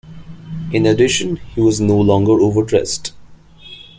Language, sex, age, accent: English, male, 19-29, India and South Asia (India, Pakistan, Sri Lanka)